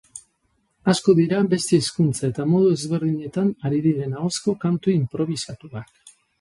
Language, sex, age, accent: Basque, male, 40-49, Mendebalekoa (Araba, Bizkaia, Gipuzkoako mendebaleko herri batzuk)